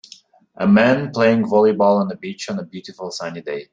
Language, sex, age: English, male, 30-39